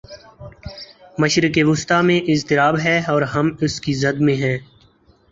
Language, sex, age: Urdu, male, 19-29